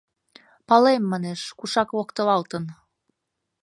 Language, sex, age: Mari, female, 19-29